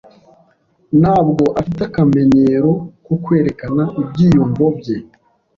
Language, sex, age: Kinyarwanda, male, 30-39